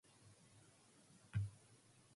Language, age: English, 19-29